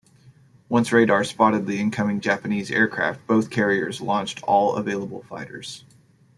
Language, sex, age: English, male, 30-39